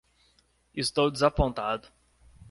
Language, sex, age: Portuguese, male, 19-29